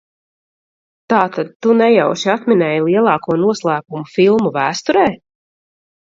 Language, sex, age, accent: Latvian, female, 30-39, Vidus dialekts